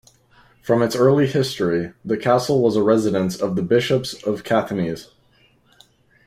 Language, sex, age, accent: English, male, 19-29, United States English